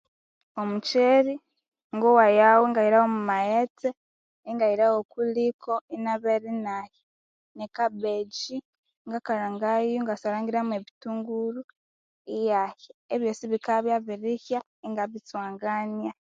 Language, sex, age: Konzo, female, 19-29